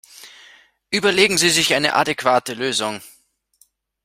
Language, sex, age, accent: German, male, 30-39, Österreichisches Deutsch